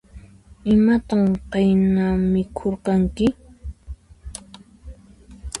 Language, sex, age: Puno Quechua, female, 19-29